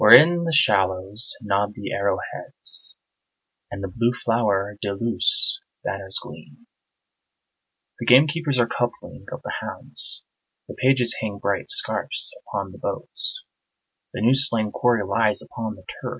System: none